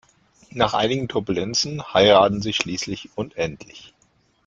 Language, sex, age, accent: German, male, 40-49, Deutschland Deutsch